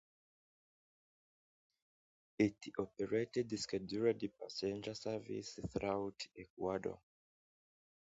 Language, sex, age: English, male, 19-29